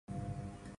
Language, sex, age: Kelabit, female, 70-79